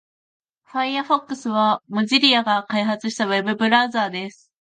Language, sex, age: Japanese, female, under 19